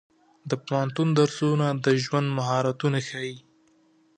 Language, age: Pashto, 19-29